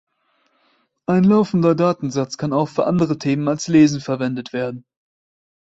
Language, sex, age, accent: German, male, 19-29, Deutschland Deutsch